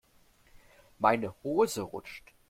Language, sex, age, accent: German, male, 19-29, Deutschland Deutsch